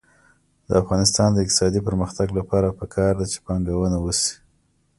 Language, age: Pashto, 30-39